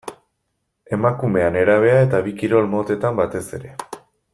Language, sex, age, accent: Basque, male, 19-29, Erdialdekoa edo Nafarra (Gipuzkoa, Nafarroa)